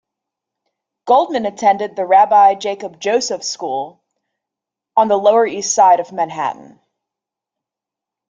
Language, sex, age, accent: English, female, 30-39, United States English